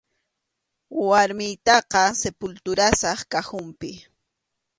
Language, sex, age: Arequipa-La Unión Quechua, female, 30-39